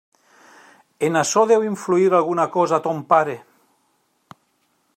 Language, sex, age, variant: Catalan, male, 50-59, Central